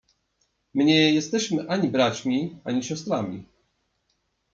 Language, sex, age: Polish, male, 30-39